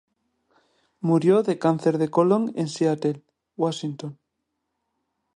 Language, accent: Spanish, España: Centro-Sur peninsular (Madrid, Toledo, Castilla-La Mancha)